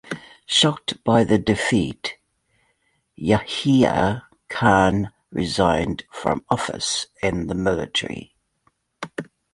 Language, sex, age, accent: English, female, 50-59, New Zealand English